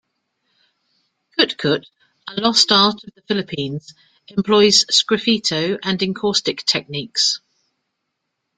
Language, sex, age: English, female, 50-59